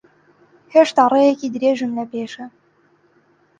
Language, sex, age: Central Kurdish, female, under 19